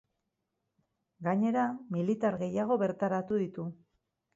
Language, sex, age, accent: Basque, female, 50-59, Mendebalekoa (Araba, Bizkaia, Gipuzkoako mendebaleko herri batzuk)